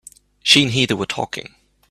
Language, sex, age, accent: English, male, 19-29, United States English